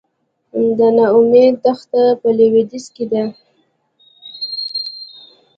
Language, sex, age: Pashto, female, under 19